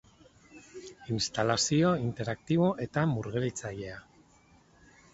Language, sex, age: Basque, male, 40-49